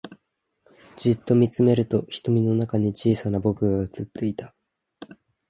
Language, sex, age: Japanese, male, 19-29